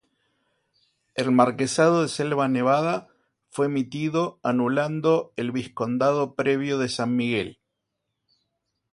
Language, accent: Spanish, Rioplatense: Argentina, Uruguay, este de Bolivia, Paraguay